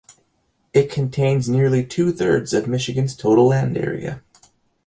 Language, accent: English, Canadian English